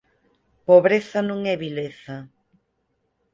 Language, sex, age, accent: Galician, female, 50-59, Central (sen gheada)